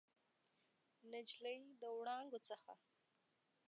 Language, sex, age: Pashto, female, 19-29